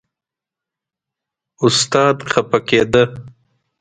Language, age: Pashto, 30-39